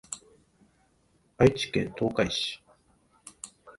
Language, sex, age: Japanese, male, 40-49